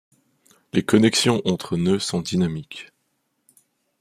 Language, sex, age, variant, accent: French, male, 19-29, Français d'Europe, Français de Suisse